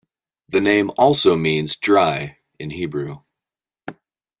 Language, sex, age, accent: English, male, 30-39, United States English